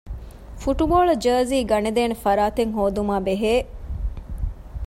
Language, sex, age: Divehi, female, 30-39